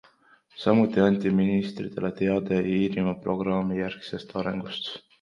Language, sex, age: Estonian, male, 19-29